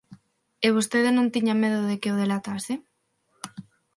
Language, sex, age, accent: Galician, female, under 19, Central (gheada); Neofalante